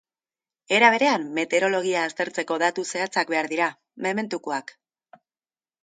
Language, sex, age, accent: Basque, female, 30-39, Erdialdekoa edo Nafarra (Gipuzkoa, Nafarroa)